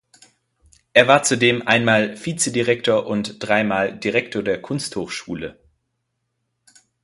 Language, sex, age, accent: German, male, 19-29, Deutschland Deutsch